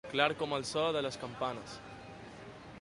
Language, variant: Catalan, Septentrional